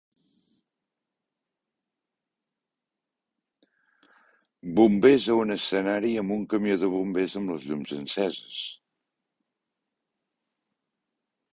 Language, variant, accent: Catalan, Central, central